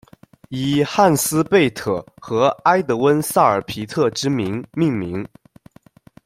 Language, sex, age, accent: Chinese, male, under 19, 出生地：江西省